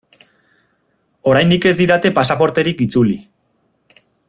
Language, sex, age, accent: Basque, male, 19-29, Erdialdekoa edo Nafarra (Gipuzkoa, Nafarroa)